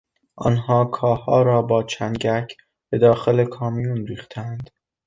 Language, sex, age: Persian, male, under 19